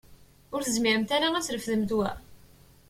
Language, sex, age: Kabyle, female, 19-29